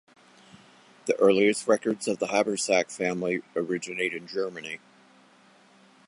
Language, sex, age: English, male, 70-79